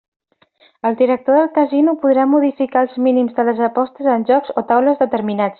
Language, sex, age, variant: Catalan, female, 19-29, Central